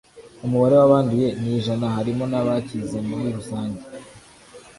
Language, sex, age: Kinyarwanda, male, 19-29